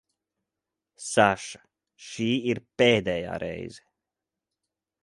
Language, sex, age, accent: Latvian, male, 30-39, bez akcenta